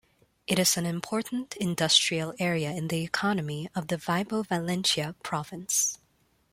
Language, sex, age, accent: English, female, 19-29, Filipino